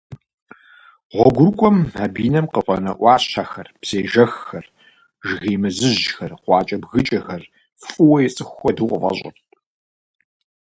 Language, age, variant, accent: Kabardian, 40-49, Адыгэбзэ (Къэбэрдей, Кирил, псоми зэдай), Джылэхъстэней (Gilahsteney)